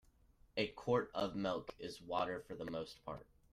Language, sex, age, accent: English, male, under 19, United States English